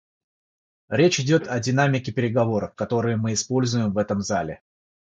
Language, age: Russian, 30-39